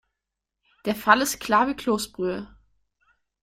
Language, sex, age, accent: German, female, 19-29, Deutschland Deutsch